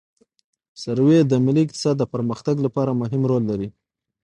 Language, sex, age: Pashto, male, 19-29